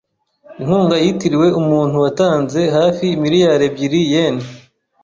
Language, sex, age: Kinyarwanda, male, 19-29